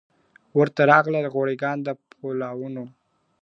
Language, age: Pashto, 19-29